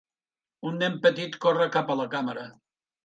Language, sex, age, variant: Catalan, male, 60-69, Nord-Occidental